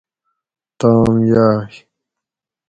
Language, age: Gawri, 19-29